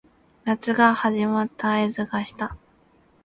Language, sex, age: Japanese, female, 19-29